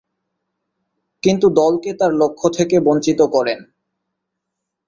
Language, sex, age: Bengali, male, 19-29